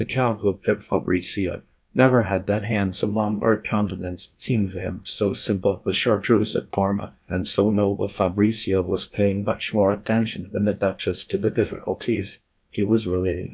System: TTS, GlowTTS